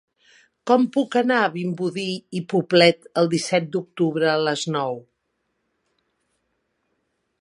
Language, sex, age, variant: Catalan, female, 70-79, Central